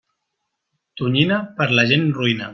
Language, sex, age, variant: Catalan, male, 30-39, Central